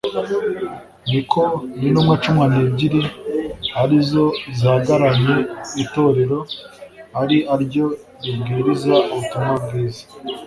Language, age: Kinyarwanda, 19-29